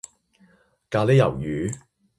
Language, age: Cantonese, 19-29